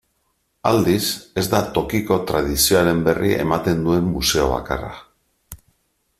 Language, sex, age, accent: Basque, male, 50-59, Mendebalekoa (Araba, Bizkaia, Gipuzkoako mendebaleko herri batzuk)